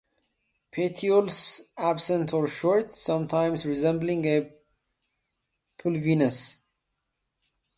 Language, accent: English, United States English